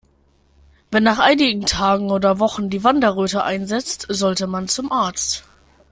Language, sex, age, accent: German, male, under 19, Deutschland Deutsch